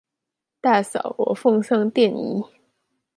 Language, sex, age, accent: Chinese, female, 19-29, 出生地：臺北市